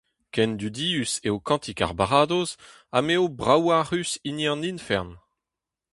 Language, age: Breton, 30-39